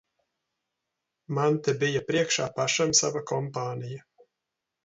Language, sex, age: Latvian, male, 30-39